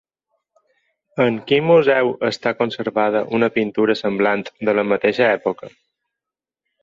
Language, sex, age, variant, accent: Catalan, male, 30-39, Balear, balear